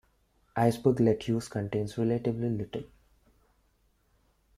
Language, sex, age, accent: English, male, 19-29, India and South Asia (India, Pakistan, Sri Lanka)